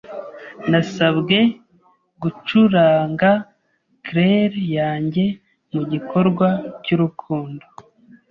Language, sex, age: Kinyarwanda, male, 30-39